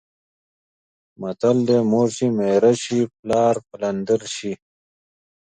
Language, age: Pashto, 30-39